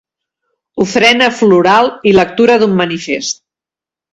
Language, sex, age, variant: Catalan, female, 50-59, Central